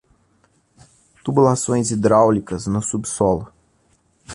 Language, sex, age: Portuguese, male, 19-29